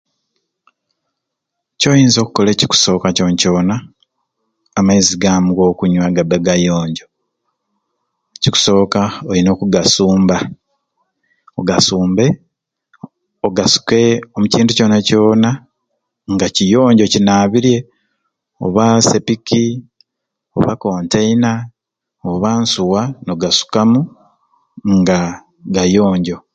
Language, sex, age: Ruuli, male, 40-49